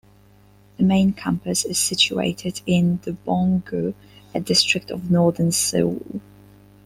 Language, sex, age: English, female, 30-39